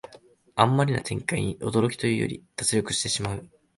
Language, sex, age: Japanese, male, 19-29